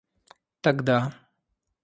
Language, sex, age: Russian, male, 30-39